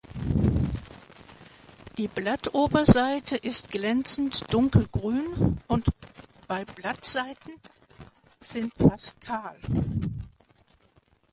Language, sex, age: German, female, 70-79